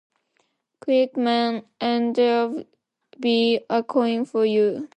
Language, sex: English, female